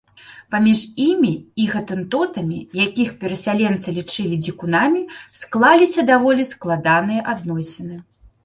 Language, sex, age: Belarusian, female, 30-39